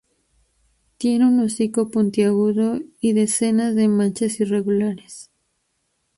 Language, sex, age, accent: Spanish, female, 19-29, México